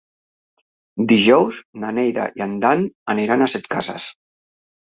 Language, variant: Catalan, Central